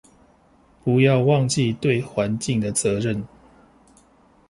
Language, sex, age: Chinese, male, 40-49